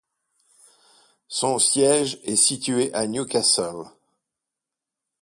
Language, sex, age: French, male, 60-69